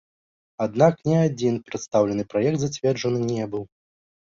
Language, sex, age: Belarusian, male, 19-29